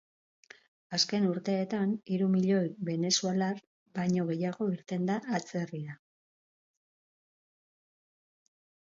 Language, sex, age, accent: Basque, female, 50-59, Mendebalekoa (Araba, Bizkaia, Gipuzkoako mendebaleko herri batzuk)